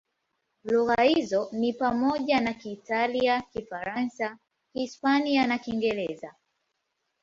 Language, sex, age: Swahili, female, 19-29